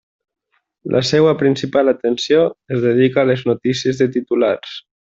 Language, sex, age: Catalan, male, 19-29